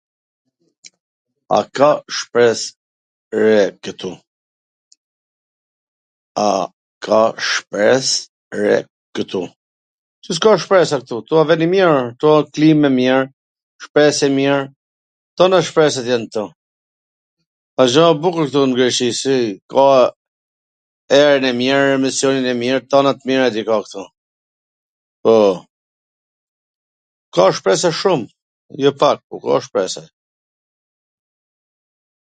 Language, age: Gheg Albanian, 50-59